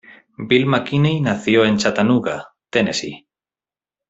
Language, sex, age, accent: Spanish, male, 19-29, España: Norte peninsular (Asturias, Castilla y León, Cantabria, País Vasco, Navarra, Aragón, La Rioja, Guadalajara, Cuenca)